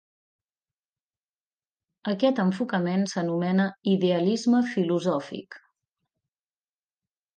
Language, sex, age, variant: Catalan, female, 30-39, Nord-Occidental